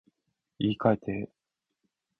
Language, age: Japanese, 19-29